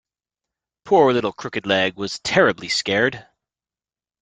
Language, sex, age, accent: English, male, 40-49, United States English